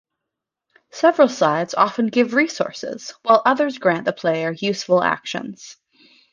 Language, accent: English, United States English